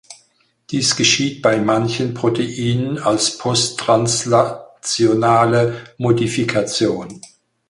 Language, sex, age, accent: German, male, 60-69, Deutschland Deutsch